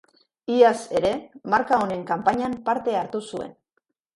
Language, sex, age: Basque, female, 50-59